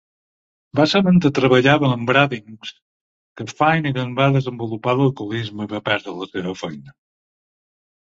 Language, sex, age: Catalan, male, 50-59